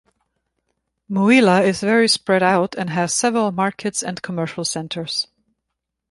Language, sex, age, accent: English, female, 30-39, United States English